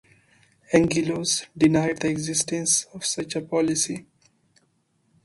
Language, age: English, 19-29